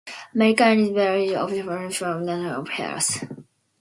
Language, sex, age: English, female, 19-29